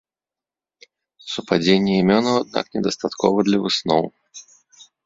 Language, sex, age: Belarusian, male, 30-39